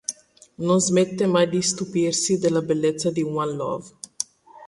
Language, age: Italian, 40-49